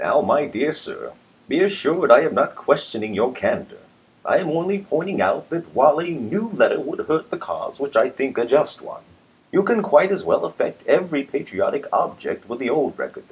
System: none